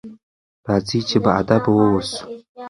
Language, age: Pashto, 19-29